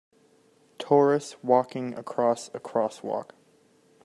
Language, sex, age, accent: English, male, under 19, United States English